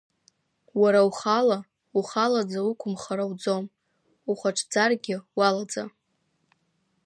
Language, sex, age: Abkhazian, female, under 19